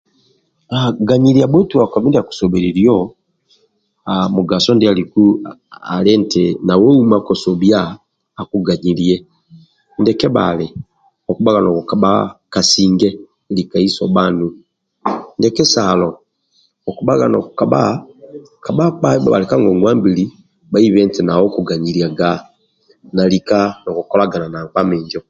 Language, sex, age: Amba (Uganda), male, 50-59